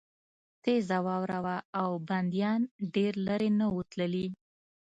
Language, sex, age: Pashto, female, 30-39